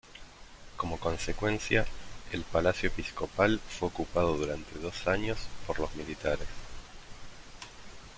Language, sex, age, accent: Spanish, male, 30-39, Rioplatense: Argentina, Uruguay, este de Bolivia, Paraguay